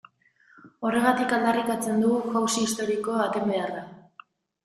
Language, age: Basque, 19-29